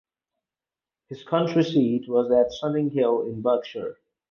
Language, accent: English, England English